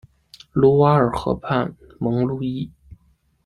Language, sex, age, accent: Chinese, male, 19-29, 出生地：黑龙江省